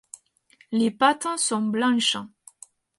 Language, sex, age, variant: French, female, 30-39, Français de métropole